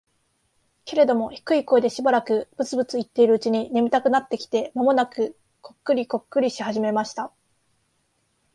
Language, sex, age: Japanese, female, 19-29